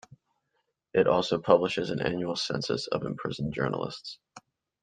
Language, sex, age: English, male, 19-29